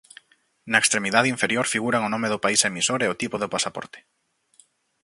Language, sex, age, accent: Galician, male, 30-39, Central (gheada)